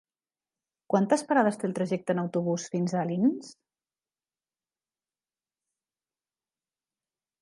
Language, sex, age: Catalan, female, 50-59